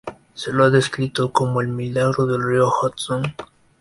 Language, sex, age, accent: Spanish, male, 19-29, Andino-Pacífico: Colombia, Perú, Ecuador, oeste de Bolivia y Venezuela andina